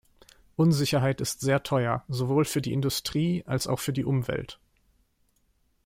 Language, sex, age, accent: German, male, 19-29, Deutschland Deutsch